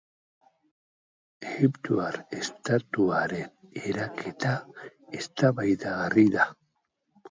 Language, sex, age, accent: Basque, male, 60-69, Mendebalekoa (Araba, Bizkaia, Gipuzkoako mendebaleko herri batzuk)